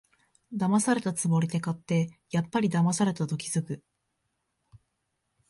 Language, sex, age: Japanese, female, 19-29